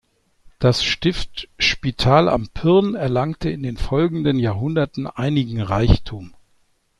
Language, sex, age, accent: German, male, 60-69, Deutschland Deutsch